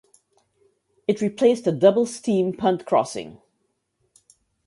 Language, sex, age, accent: English, female, 50-59, West Indies and Bermuda (Bahamas, Bermuda, Jamaica, Trinidad)